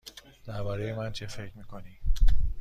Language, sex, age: Persian, male, 30-39